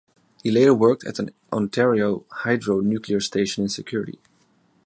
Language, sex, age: English, male, 19-29